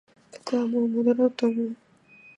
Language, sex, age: Japanese, female, under 19